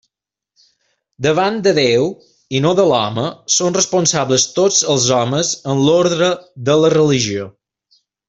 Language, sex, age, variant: Catalan, male, 30-39, Balear